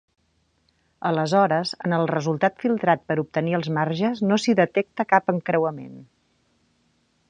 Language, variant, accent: Catalan, Central, central